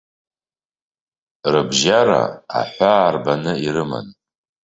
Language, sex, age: Abkhazian, male, 40-49